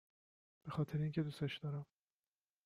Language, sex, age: Persian, male, 30-39